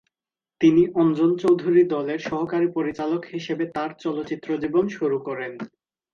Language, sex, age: Bengali, male, 19-29